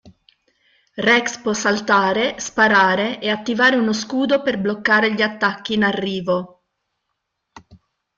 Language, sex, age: Italian, female, 50-59